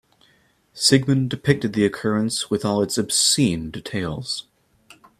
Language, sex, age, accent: English, male, 19-29, United States English